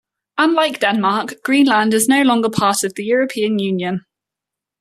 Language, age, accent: English, 19-29, England English